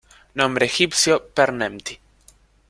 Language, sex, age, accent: Spanish, male, 19-29, Rioplatense: Argentina, Uruguay, este de Bolivia, Paraguay